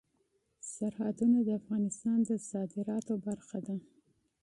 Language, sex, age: Pashto, female, 30-39